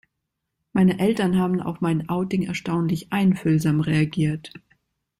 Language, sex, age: German, female, 30-39